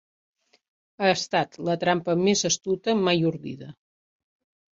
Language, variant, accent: Catalan, Septentrional, Empordanès